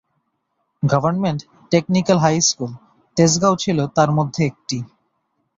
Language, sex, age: Bengali, male, 19-29